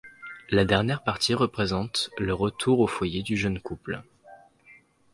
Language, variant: French, Français de métropole